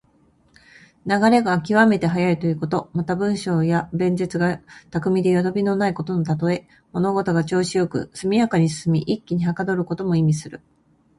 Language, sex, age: Japanese, female, 50-59